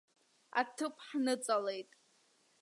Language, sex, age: Abkhazian, female, under 19